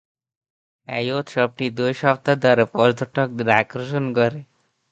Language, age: Bengali, 19-29